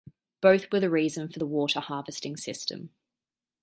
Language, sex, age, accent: English, female, 19-29, Australian English